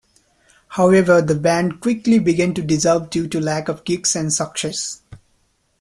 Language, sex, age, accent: English, male, 19-29, India and South Asia (India, Pakistan, Sri Lanka)